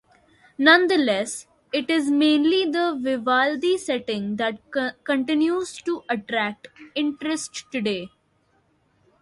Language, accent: English, India and South Asia (India, Pakistan, Sri Lanka)